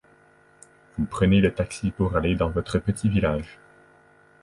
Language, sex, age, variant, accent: French, male, 19-29, Français d'Amérique du Nord, Français du Canada